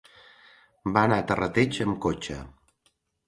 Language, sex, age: Catalan, male, 60-69